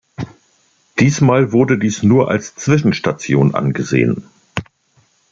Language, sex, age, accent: German, male, 60-69, Deutschland Deutsch